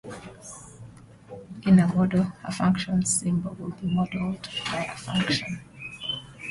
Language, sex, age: English, female, 30-39